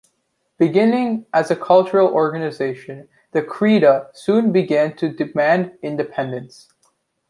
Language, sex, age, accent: English, male, under 19, United States English